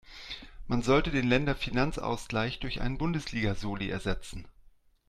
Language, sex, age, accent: German, male, 40-49, Deutschland Deutsch